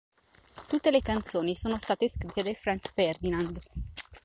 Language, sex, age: Italian, male, 30-39